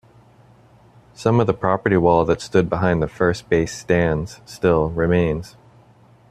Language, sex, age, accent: English, male, 40-49, United States English